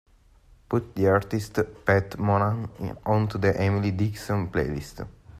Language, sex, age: English, male, under 19